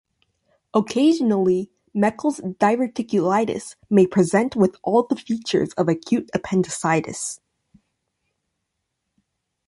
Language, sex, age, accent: English, female, 19-29, United States English